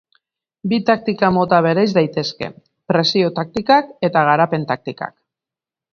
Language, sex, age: Basque, female, 50-59